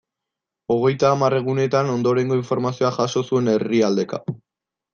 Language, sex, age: Basque, male, 19-29